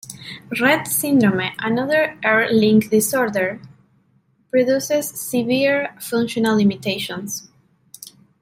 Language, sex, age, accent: English, female, 19-29, United States English